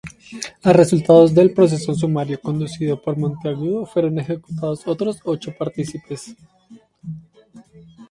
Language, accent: Spanish, Caribe: Cuba, Venezuela, Puerto Rico, República Dominicana, Panamá, Colombia caribeña, México caribeño, Costa del golfo de México